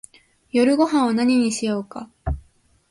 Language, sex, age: Japanese, female, under 19